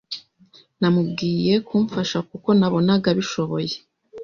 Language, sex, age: Kinyarwanda, female, 19-29